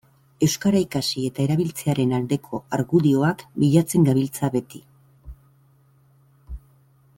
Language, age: Basque, 50-59